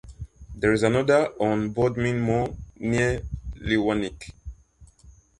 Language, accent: English, Southern African (South Africa, Zimbabwe, Namibia)